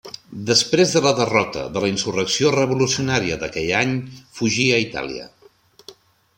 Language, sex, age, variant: Catalan, male, 40-49, Central